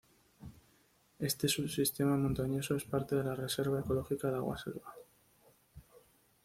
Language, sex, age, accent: Spanish, male, 19-29, España: Norte peninsular (Asturias, Castilla y León, Cantabria, País Vasco, Navarra, Aragón, La Rioja, Guadalajara, Cuenca)